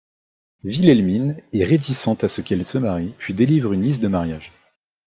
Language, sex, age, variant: French, male, 19-29, Français de métropole